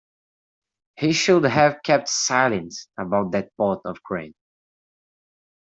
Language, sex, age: English, male, under 19